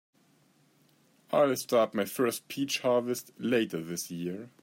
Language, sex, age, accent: English, male, 19-29, Canadian English